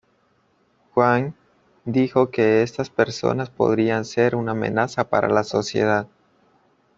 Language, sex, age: Spanish, male, 19-29